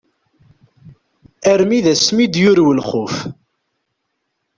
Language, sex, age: Kabyle, male, 19-29